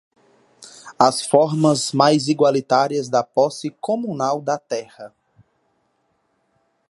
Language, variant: Portuguese, Portuguese (Brasil)